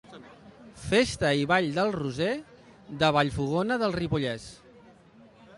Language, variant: Catalan, Central